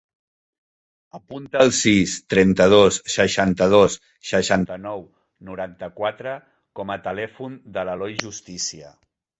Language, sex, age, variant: Catalan, male, 40-49, Central